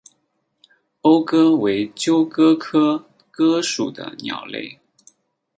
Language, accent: Chinese, 出生地：江西省